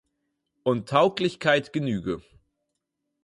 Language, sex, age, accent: German, male, 19-29, Deutschland Deutsch